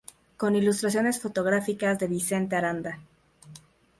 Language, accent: Spanish, México